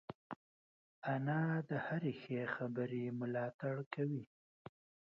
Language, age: Pashto, 19-29